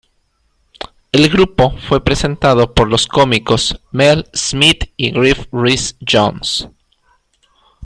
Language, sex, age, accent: Spanish, male, 40-49, Andino-Pacífico: Colombia, Perú, Ecuador, oeste de Bolivia y Venezuela andina